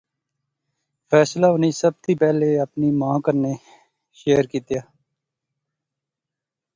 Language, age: Pahari-Potwari, 30-39